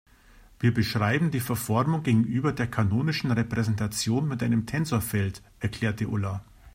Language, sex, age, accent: German, male, 50-59, Deutschland Deutsch